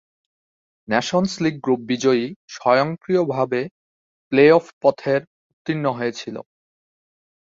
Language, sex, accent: Bengali, male, প্রমিত বাংলা